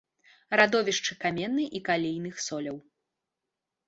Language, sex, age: Belarusian, female, 19-29